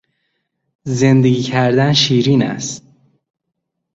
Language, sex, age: Persian, male, 30-39